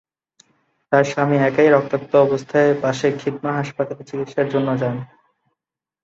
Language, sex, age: Bengali, male, 19-29